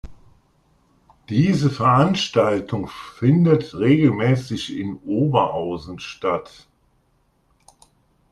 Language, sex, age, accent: German, male, 50-59, Deutschland Deutsch